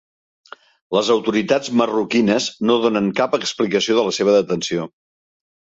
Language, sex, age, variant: Catalan, male, 60-69, Central